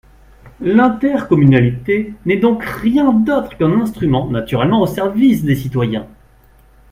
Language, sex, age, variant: French, male, 30-39, Français de métropole